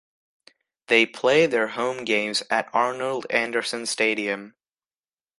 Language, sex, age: English, male, under 19